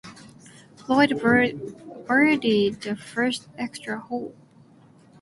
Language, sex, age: English, female, 19-29